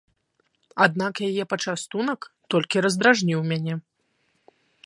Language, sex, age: Belarusian, female, 19-29